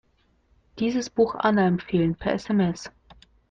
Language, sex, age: German, female, under 19